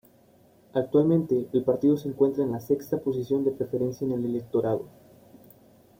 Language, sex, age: Spanish, male, 19-29